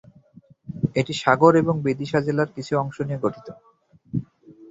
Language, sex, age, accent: Bengali, male, 19-29, Native; Bangladeshi